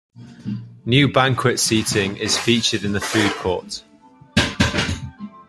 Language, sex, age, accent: English, male, 19-29, Welsh English